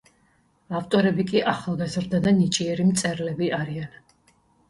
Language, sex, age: Georgian, female, 50-59